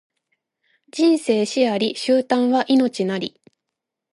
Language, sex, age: Japanese, female, 19-29